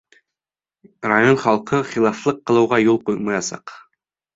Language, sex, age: Bashkir, male, under 19